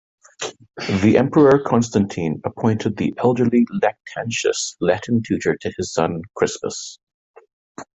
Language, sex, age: English, male, 40-49